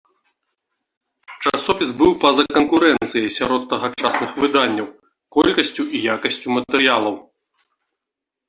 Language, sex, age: Belarusian, male, 30-39